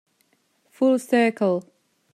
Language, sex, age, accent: English, female, 30-39, England English